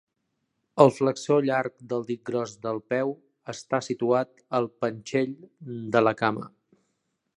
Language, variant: Catalan, Central